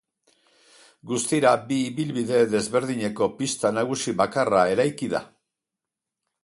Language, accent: Basque, Erdialdekoa edo Nafarra (Gipuzkoa, Nafarroa)